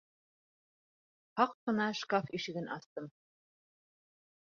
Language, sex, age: Bashkir, female, 30-39